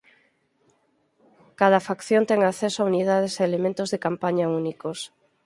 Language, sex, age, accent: Galician, female, 40-49, Oriental (común en zona oriental)